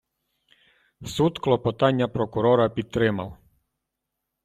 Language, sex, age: Ukrainian, male, 30-39